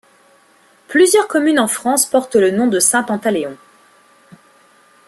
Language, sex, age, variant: French, female, 19-29, Français de métropole